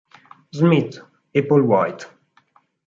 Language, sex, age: Italian, male, 19-29